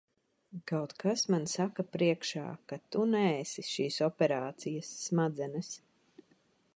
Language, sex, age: Latvian, female, 40-49